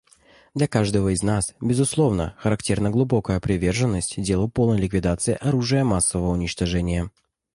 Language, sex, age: Russian, male, 19-29